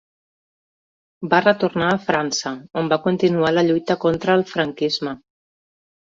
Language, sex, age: Catalan, female, 40-49